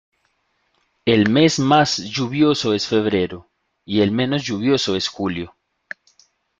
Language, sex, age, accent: Spanish, male, 30-39, Andino-Pacífico: Colombia, Perú, Ecuador, oeste de Bolivia y Venezuela andina